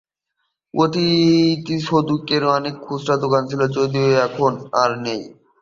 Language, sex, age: Bengali, male, 19-29